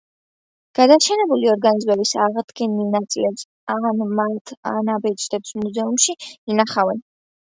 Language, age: Georgian, under 19